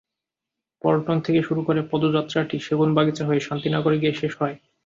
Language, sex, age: Bengali, male, 19-29